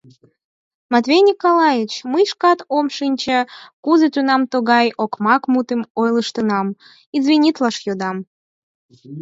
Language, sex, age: Mari, female, under 19